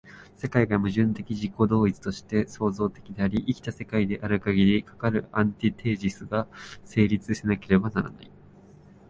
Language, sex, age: Japanese, male, 19-29